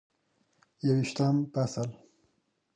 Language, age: Pashto, 19-29